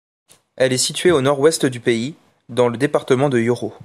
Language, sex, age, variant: French, male, 19-29, Français de métropole